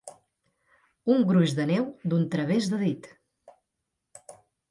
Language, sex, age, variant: Catalan, female, 40-49, Central